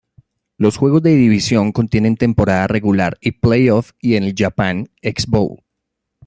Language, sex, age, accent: Spanish, male, 30-39, Andino-Pacífico: Colombia, Perú, Ecuador, oeste de Bolivia y Venezuela andina